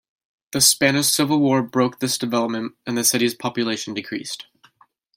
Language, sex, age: English, male, 19-29